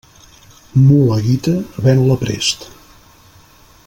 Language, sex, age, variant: Catalan, male, 50-59, Central